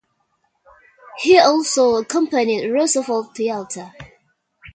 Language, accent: English, Malaysian English